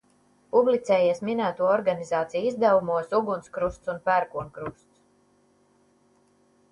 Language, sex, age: Latvian, female, 60-69